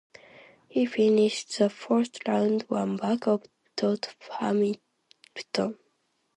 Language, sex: English, female